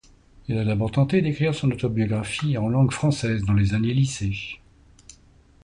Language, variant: French, Français de métropole